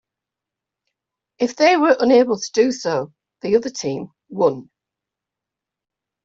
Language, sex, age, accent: English, female, 60-69, England English